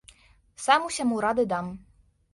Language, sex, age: Belarusian, female, under 19